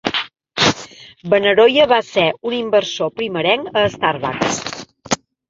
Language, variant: Catalan, Central